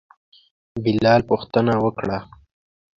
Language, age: Pashto, 19-29